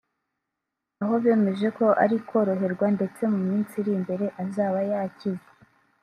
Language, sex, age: Kinyarwanda, male, 19-29